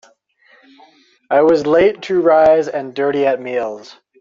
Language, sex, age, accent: English, male, 30-39, United States English